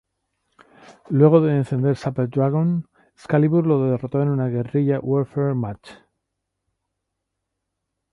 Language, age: Spanish, 60-69